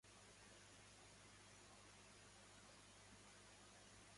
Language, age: Persian, 40-49